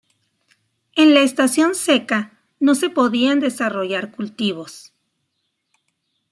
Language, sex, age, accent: Spanish, female, 40-49, México